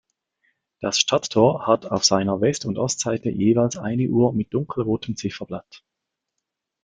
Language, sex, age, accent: German, male, 30-39, Schweizerdeutsch